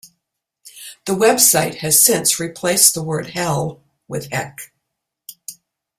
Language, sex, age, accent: English, female, 70-79, United States English